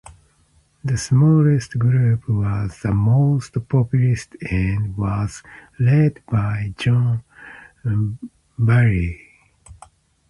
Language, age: English, 50-59